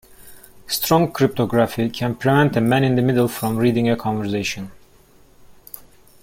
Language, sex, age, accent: English, male, 30-39, United States English